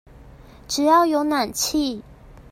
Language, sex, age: Chinese, female, 30-39